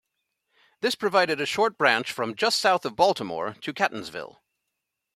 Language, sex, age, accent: English, male, 50-59, United States English